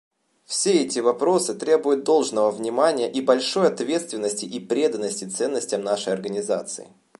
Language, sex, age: Russian, male, 19-29